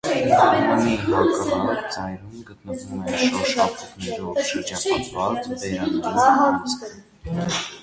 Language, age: Armenian, 30-39